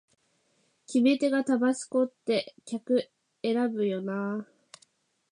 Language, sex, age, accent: Japanese, female, 19-29, 標準語